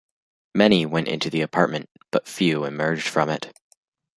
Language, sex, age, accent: English, female, under 19, United States English